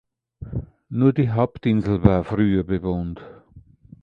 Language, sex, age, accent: German, male, 60-69, Österreichisches Deutsch